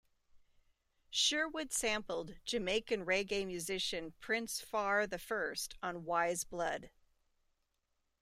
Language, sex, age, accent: English, female, 50-59, United States English